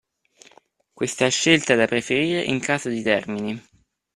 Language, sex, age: Italian, male, 19-29